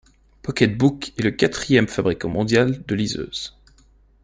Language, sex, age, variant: French, male, 30-39, Français de métropole